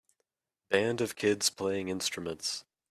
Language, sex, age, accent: English, male, under 19, United States English